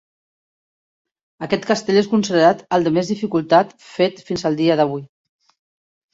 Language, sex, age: Catalan, female, 50-59